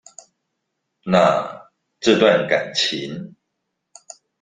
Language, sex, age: Chinese, male, 40-49